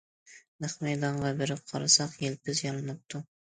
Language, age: Uyghur, 19-29